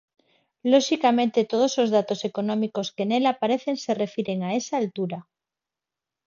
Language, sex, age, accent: Galician, female, 30-39, Neofalante